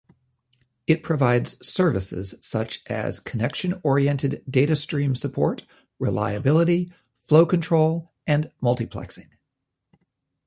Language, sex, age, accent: English, male, 50-59, United States English